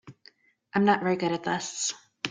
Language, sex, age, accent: English, female, 30-39, United States English